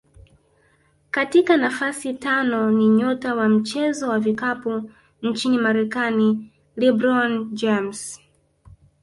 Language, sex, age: Swahili, female, 19-29